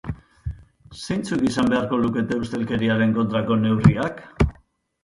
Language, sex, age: Basque, male, 50-59